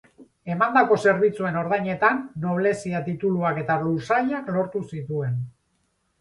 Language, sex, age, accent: Basque, male, 50-59, Mendebalekoa (Araba, Bizkaia, Gipuzkoako mendebaleko herri batzuk)